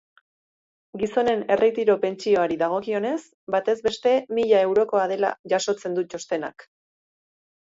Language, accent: Basque, Erdialdekoa edo Nafarra (Gipuzkoa, Nafarroa)